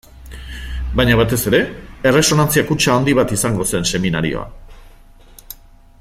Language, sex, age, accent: Basque, male, 50-59, Mendebalekoa (Araba, Bizkaia, Gipuzkoako mendebaleko herri batzuk)